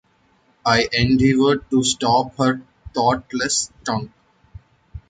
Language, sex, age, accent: English, male, 19-29, India and South Asia (India, Pakistan, Sri Lanka)